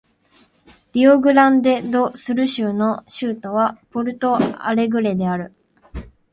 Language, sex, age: Japanese, female, 19-29